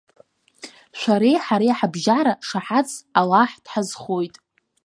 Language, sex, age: Abkhazian, female, 19-29